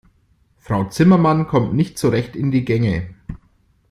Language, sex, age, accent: German, male, 40-49, Deutschland Deutsch